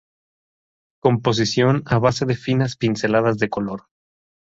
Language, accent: Spanish, México